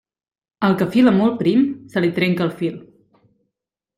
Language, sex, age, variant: Catalan, female, 19-29, Central